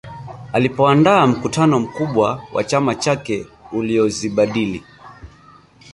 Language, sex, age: Swahili, male, 30-39